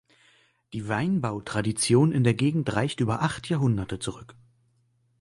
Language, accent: German, Deutschland Deutsch